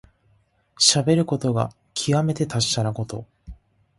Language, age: Japanese, 19-29